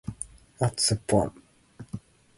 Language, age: English, 19-29